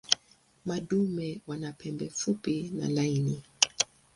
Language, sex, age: Swahili, female, 60-69